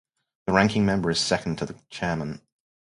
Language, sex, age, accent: English, male, 30-39, England English